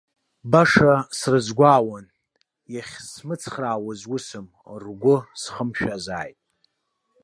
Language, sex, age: Abkhazian, male, 19-29